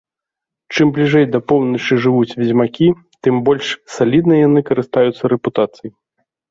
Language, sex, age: Belarusian, male, 30-39